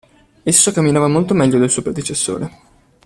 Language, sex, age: Italian, male, 19-29